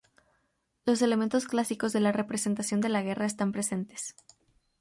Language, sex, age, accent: Spanish, female, under 19, América central